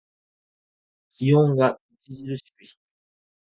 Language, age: Japanese, 19-29